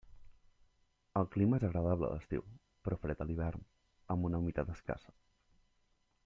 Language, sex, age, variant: Catalan, male, 19-29, Central